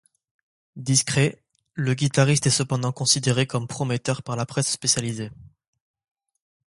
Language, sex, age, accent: French, male, under 19, Français du sud de la France